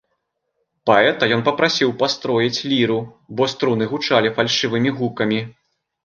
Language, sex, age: Belarusian, male, 30-39